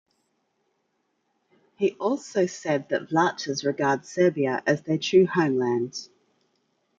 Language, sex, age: English, female, 40-49